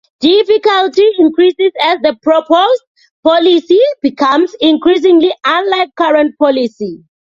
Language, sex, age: English, female, 19-29